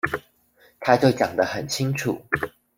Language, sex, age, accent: Chinese, female, 19-29, 出生地：宜蘭縣